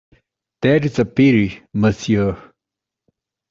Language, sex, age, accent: English, male, 30-39, United States English